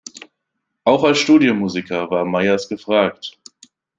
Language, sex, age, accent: German, male, 19-29, Deutschland Deutsch